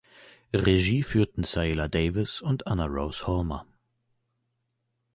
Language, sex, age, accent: German, male, 19-29, Deutschland Deutsch